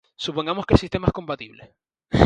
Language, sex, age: Spanish, male, 19-29